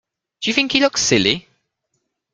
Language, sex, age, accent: English, male, under 19, England English